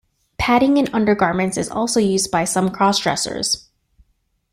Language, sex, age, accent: English, female, 19-29, United States English